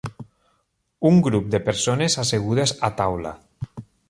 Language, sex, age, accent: Catalan, male, 30-39, valencià